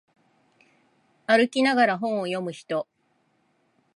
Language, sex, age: Japanese, female, 50-59